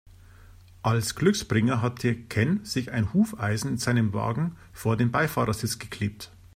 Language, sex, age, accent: German, male, 50-59, Deutschland Deutsch